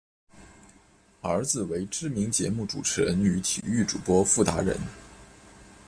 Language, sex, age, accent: Chinese, male, 19-29, 出生地：河南省